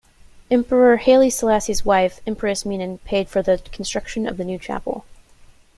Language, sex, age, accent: English, female, 19-29, United States English